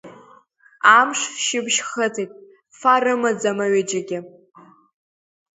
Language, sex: Abkhazian, female